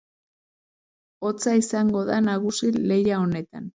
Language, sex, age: Basque, female, 30-39